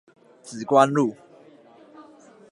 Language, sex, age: Chinese, male, under 19